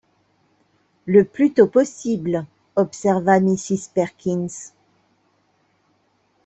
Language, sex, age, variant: French, female, 50-59, Français de métropole